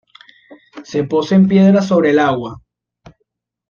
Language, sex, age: Spanish, female, 19-29